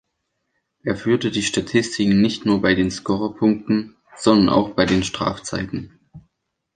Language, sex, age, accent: German, male, under 19, Deutschland Deutsch